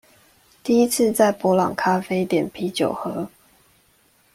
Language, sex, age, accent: Chinese, female, 19-29, 出生地：宜蘭縣